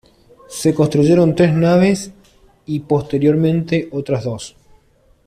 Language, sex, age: Spanish, male, 30-39